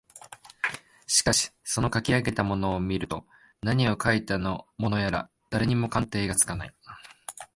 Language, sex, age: Japanese, male, 19-29